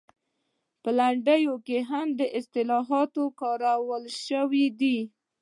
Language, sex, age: Pashto, female, 19-29